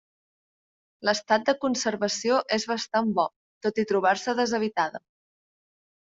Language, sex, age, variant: Catalan, male, 19-29, Central